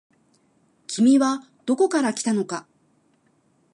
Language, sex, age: Japanese, female, 50-59